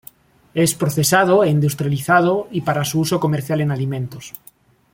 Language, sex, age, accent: Spanish, male, 30-39, España: Norte peninsular (Asturias, Castilla y León, Cantabria, País Vasco, Navarra, Aragón, La Rioja, Guadalajara, Cuenca)